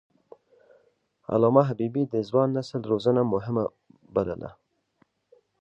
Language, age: Pashto, 19-29